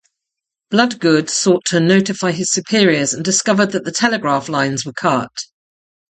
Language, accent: English, England English